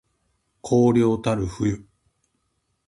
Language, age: Japanese, 50-59